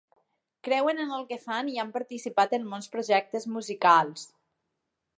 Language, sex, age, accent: Catalan, female, 40-49, valencià